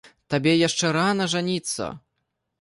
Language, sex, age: Belarusian, male, 30-39